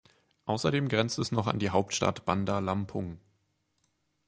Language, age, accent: German, 19-29, Deutschland Deutsch